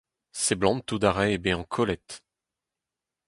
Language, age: Breton, 30-39